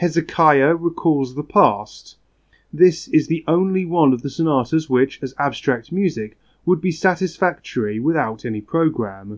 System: none